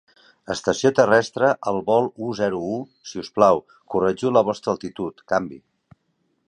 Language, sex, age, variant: Catalan, male, 50-59, Central